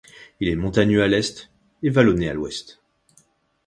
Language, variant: French, Français de métropole